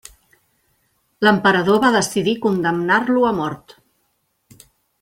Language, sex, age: Catalan, female, 50-59